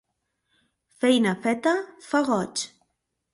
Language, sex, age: Catalan, female, 40-49